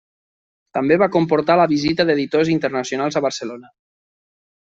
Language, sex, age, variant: Catalan, male, 19-29, Nord-Occidental